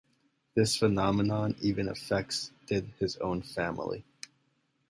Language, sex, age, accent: English, male, 19-29, United States English